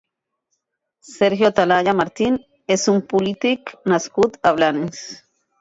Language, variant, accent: Catalan, Central, central